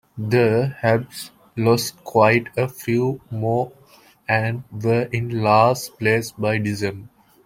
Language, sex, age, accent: English, male, 19-29, England English